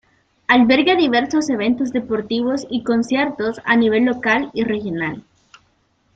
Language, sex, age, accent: Spanish, female, 19-29, América central